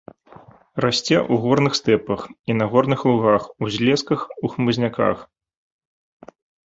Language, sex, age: Belarusian, male, 30-39